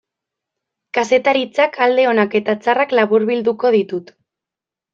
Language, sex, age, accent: Basque, female, 19-29, Mendebalekoa (Araba, Bizkaia, Gipuzkoako mendebaleko herri batzuk)